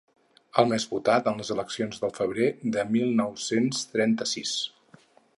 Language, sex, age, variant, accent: Catalan, male, 50-59, Central, central